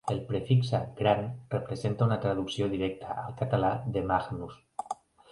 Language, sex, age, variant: Catalan, male, 40-49, Central